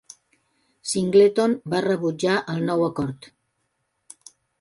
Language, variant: Catalan, Central